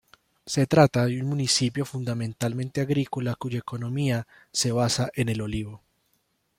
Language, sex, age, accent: Spanish, male, 19-29, Andino-Pacífico: Colombia, Perú, Ecuador, oeste de Bolivia y Venezuela andina